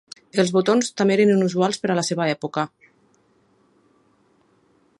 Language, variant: Catalan, Septentrional